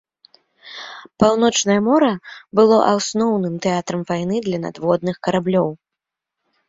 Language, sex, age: Belarusian, female, 19-29